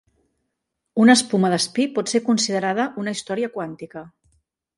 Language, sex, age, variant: Catalan, female, 50-59, Central